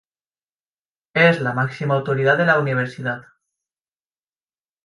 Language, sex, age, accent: Spanish, male, 19-29, España: Norte peninsular (Asturias, Castilla y León, Cantabria, País Vasco, Navarra, Aragón, La Rioja, Guadalajara, Cuenca)